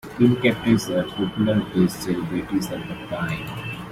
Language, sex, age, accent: English, male, 19-29, United States English